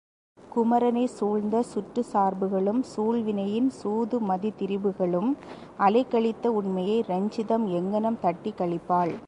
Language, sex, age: Tamil, female, 40-49